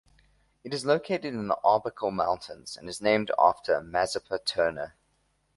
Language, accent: English, Southern African (South Africa, Zimbabwe, Namibia)